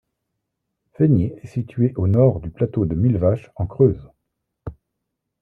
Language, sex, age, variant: French, male, 40-49, Français de métropole